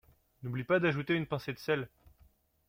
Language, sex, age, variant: French, male, 19-29, Français de métropole